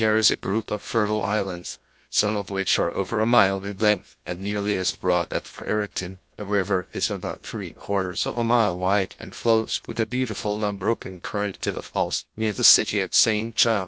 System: TTS, GlowTTS